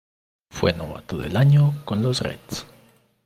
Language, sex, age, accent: Spanish, male, 19-29, Andino-Pacífico: Colombia, Perú, Ecuador, oeste de Bolivia y Venezuela andina